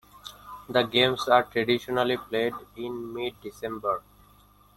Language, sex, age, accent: English, male, 19-29, India and South Asia (India, Pakistan, Sri Lanka)